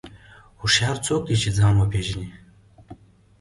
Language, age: Pashto, 30-39